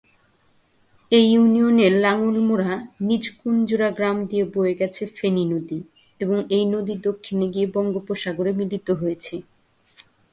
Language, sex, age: Bengali, female, 30-39